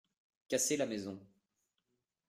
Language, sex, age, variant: French, male, under 19, Français de métropole